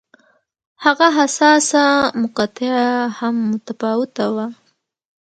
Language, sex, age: Pashto, female, under 19